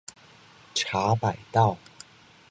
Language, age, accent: Chinese, 19-29, 出生地：四川省